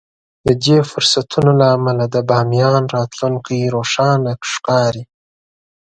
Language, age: Pashto, 19-29